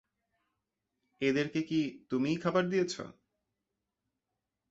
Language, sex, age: Bengali, male, 19-29